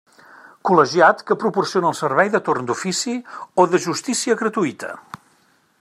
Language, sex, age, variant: Catalan, male, 50-59, Central